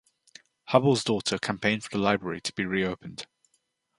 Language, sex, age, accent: English, male, 19-29, England English